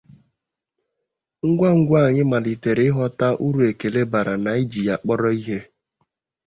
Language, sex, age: Igbo, male, 19-29